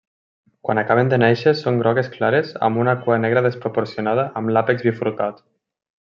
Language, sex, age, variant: Catalan, male, 19-29, Nord-Occidental